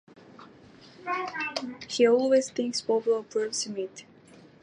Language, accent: English, Irish English